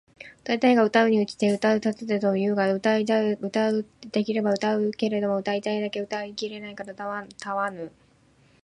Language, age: Japanese, 19-29